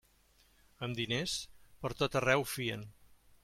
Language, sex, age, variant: Catalan, male, 50-59, Central